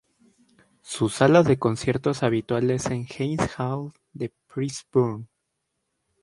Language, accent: Spanish, México